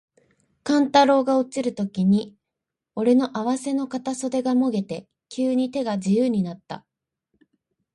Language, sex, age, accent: Japanese, female, 19-29, 標準語